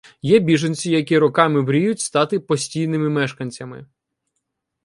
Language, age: Ukrainian, 19-29